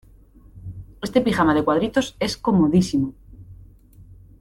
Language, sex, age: Spanish, female, 30-39